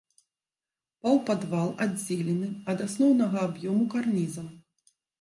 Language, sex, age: Belarusian, female, 40-49